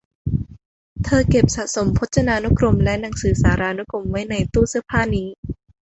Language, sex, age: Thai, female, under 19